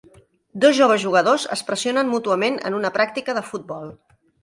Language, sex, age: Catalan, female, 40-49